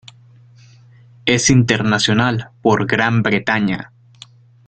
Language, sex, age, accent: Spanish, male, under 19, México